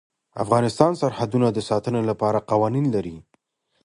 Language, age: Pashto, 19-29